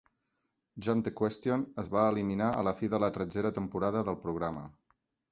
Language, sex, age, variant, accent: Catalan, male, 40-49, Central, gironí